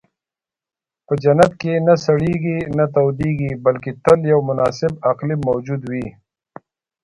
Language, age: Pashto, 40-49